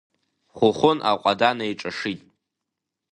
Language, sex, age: Abkhazian, male, under 19